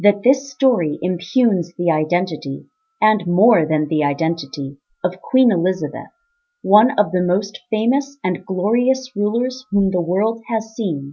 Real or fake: real